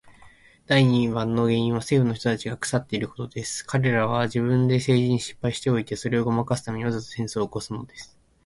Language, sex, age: Japanese, male, 19-29